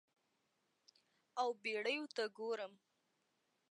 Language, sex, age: Pashto, female, 19-29